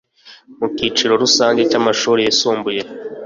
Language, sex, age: Kinyarwanda, male, 19-29